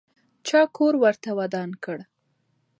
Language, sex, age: Pashto, female, 19-29